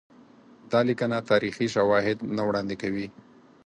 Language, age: Pashto, 19-29